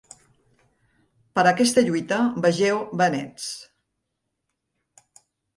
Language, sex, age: Catalan, female, 60-69